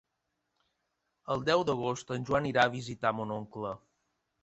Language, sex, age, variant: Catalan, male, 30-39, Balear